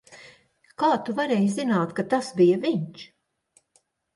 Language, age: Latvian, 60-69